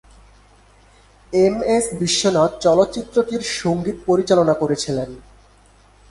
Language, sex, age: Bengali, male, 19-29